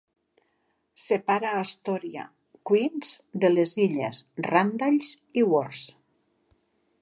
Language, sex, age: Catalan, female, 60-69